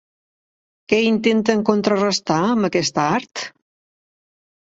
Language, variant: Catalan, Central